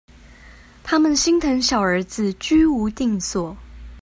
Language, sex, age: Chinese, female, 30-39